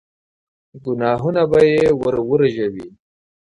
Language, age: Pashto, 19-29